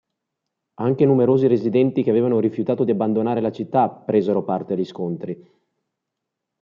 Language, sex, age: Italian, male, 30-39